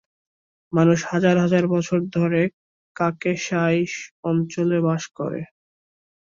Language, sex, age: Bengali, male, under 19